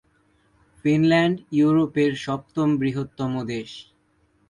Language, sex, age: Bengali, male, under 19